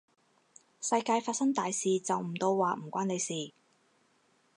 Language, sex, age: Cantonese, female, 30-39